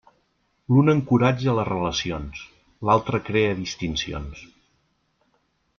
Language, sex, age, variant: Catalan, male, 40-49, Central